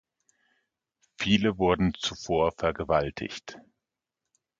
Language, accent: German, Deutschland Deutsch